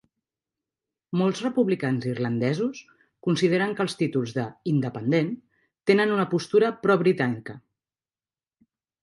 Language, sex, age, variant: Catalan, female, 40-49, Central